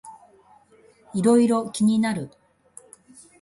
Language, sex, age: Japanese, female, 60-69